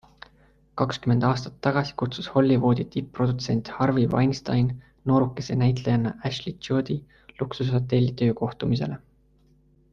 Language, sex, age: Estonian, male, 19-29